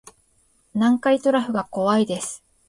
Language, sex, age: Japanese, female, 19-29